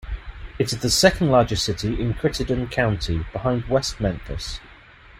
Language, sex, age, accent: English, male, 30-39, England English